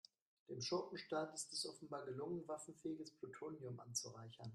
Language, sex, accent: German, male, Deutschland Deutsch